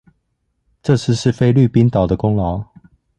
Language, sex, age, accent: Chinese, male, 19-29, 出生地：彰化縣